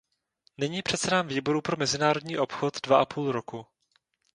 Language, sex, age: Czech, male, 19-29